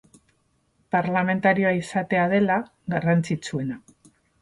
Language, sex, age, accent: Basque, female, 40-49, Mendebalekoa (Araba, Bizkaia, Gipuzkoako mendebaleko herri batzuk)